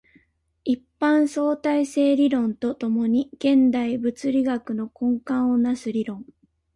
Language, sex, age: Japanese, female, 19-29